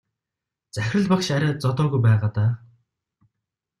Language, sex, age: Mongolian, male, 30-39